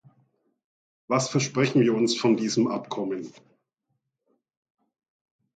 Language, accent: German, Deutschland Deutsch